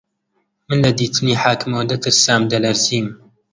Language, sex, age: Central Kurdish, male, under 19